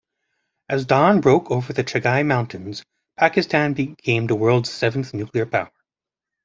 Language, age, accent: English, 30-39, Canadian English